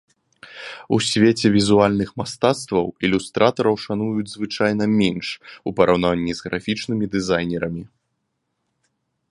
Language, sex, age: Belarusian, male, 19-29